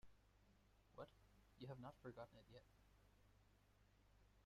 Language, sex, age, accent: English, male, 19-29, United States English